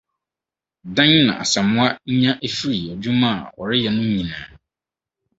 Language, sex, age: Akan, male, 30-39